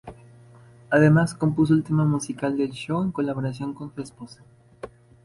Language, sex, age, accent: Spanish, female, under 19, México